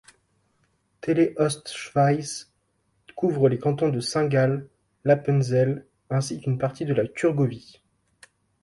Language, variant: French, Français de métropole